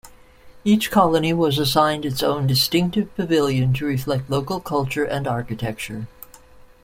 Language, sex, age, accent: English, female, 60-69, United States English